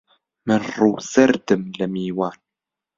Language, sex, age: Central Kurdish, male, under 19